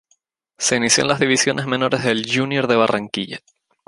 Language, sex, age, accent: Spanish, male, 19-29, España: Islas Canarias